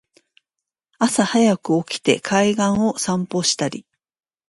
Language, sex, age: Japanese, female, 40-49